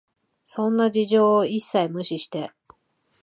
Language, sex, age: Japanese, female, 40-49